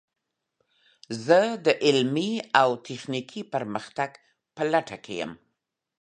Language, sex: Pashto, female